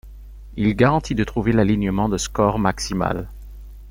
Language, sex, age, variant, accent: French, male, 30-39, Français d'Europe, Français de Belgique